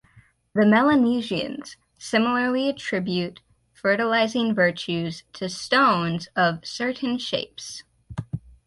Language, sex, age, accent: English, female, 19-29, United States English